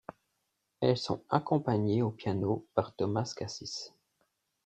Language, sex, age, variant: French, male, 40-49, Français de métropole